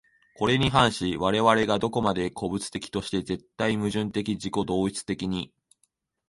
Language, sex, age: Japanese, male, 19-29